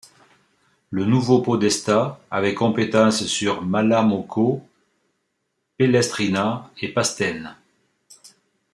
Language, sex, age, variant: French, male, 60-69, Français de métropole